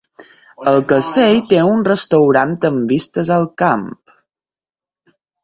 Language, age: Catalan, 19-29